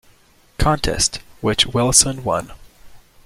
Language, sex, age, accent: English, male, 19-29, United States English